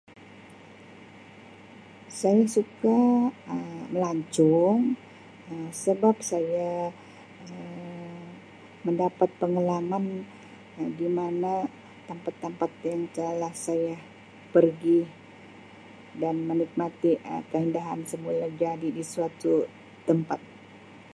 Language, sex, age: Sabah Malay, female, 60-69